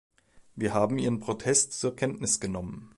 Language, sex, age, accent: German, male, 19-29, Deutschland Deutsch